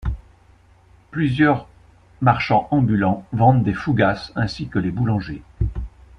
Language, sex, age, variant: French, male, 60-69, Français de métropole